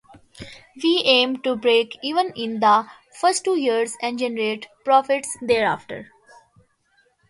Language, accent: English, India and South Asia (India, Pakistan, Sri Lanka)